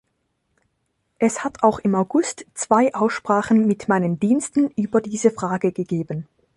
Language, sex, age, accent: German, female, 19-29, Schweizerdeutsch